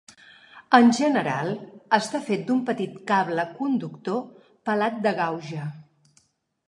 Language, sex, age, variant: Catalan, female, 50-59, Central